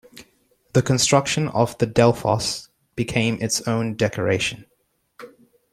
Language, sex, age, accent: English, male, 19-29, England English